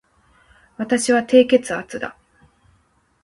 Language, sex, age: Japanese, female, 19-29